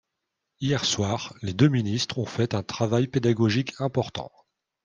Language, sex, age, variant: French, male, 30-39, Français de métropole